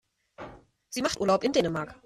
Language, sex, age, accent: German, female, 19-29, Deutschland Deutsch